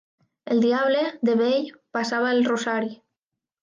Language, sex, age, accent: Catalan, female, 19-29, valencià